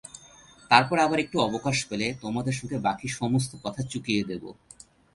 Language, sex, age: Bengali, male, 30-39